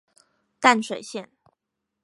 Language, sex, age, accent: Chinese, female, 19-29, 出生地：臺北市